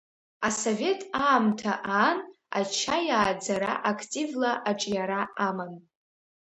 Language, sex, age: Abkhazian, female, under 19